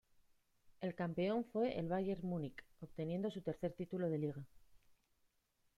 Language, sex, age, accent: Spanish, female, 30-39, España: Norte peninsular (Asturias, Castilla y León, Cantabria, País Vasco, Navarra, Aragón, La Rioja, Guadalajara, Cuenca)